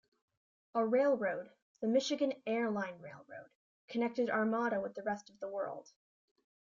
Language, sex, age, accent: English, female, under 19, United States English